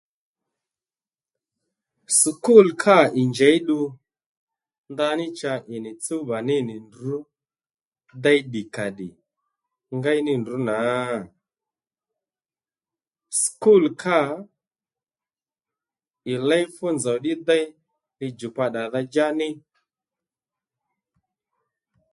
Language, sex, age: Lendu, male, 30-39